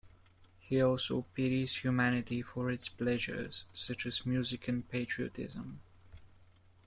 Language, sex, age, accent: English, male, under 19, England English